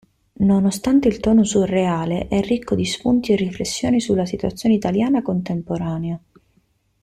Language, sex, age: Italian, female, 19-29